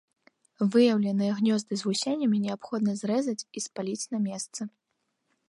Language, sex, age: Belarusian, female, 19-29